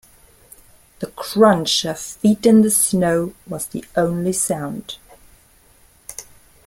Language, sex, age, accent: English, female, 30-39, United States English